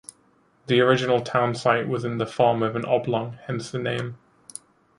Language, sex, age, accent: English, male, 19-29, England English